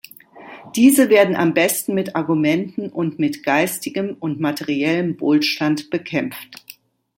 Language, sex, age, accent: German, female, 60-69, Deutschland Deutsch